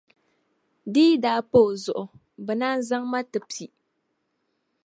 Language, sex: Dagbani, female